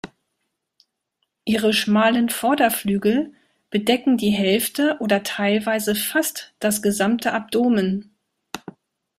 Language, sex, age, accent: German, female, 40-49, Deutschland Deutsch